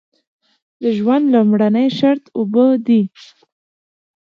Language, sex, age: Pashto, female, 19-29